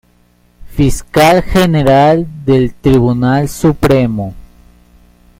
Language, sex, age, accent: Spanish, male, 30-39, México